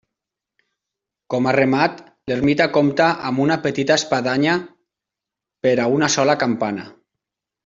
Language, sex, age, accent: Catalan, male, 30-39, valencià